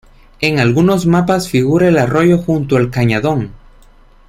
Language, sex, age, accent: Spanish, male, 19-29, América central